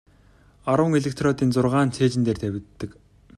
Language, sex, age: Mongolian, male, 19-29